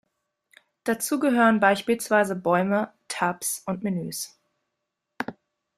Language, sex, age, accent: German, female, 19-29, Deutschland Deutsch